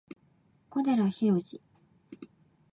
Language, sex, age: Japanese, female, 19-29